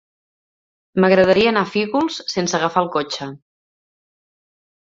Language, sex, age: Catalan, female, 30-39